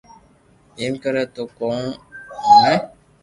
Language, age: Loarki, 40-49